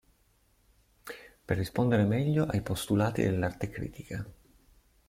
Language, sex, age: Italian, male, 30-39